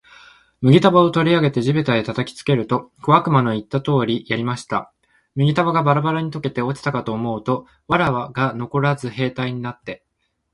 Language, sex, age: Japanese, male, 19-29